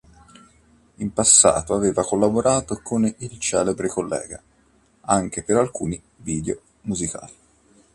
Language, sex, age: Italian, male, 30-39